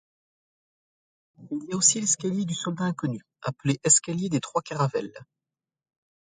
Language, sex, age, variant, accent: French, male, 30-39, Français d'Europe, Français de Belgique